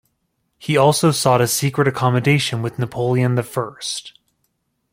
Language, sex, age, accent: English, male, 30-39, United States English